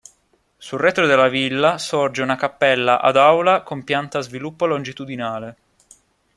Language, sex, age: Italian, male, 19-29